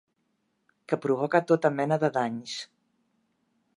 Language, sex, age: Catalan, female, 60-69